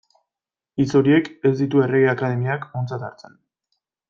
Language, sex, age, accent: Basque, male, 19-29, Erdialdekoa edo Nafarra (Gipuzkoa, Nafarroa)